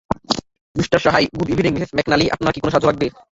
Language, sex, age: Bengali, male, under 19